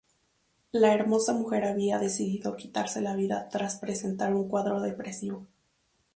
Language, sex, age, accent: Spanish, female, 19-29, México